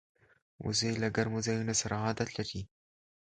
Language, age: Pashto, under 19